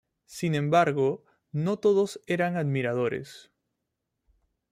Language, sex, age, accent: Spanish, male, 30-39, Andino-Pacífico: Colombia, Perú, Ecuador, oeste de Bolivia y Venezuela andina